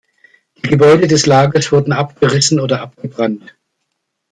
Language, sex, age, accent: German, male, 60-69, Deutschland Deutsch